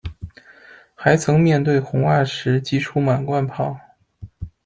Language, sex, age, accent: Chinese, male, 30-39, 出生地：北京市